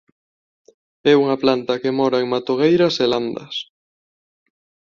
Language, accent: Galician, Neofalante